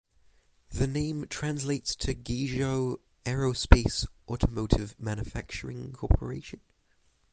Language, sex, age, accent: English, male, 19-29, England English; New Zealand English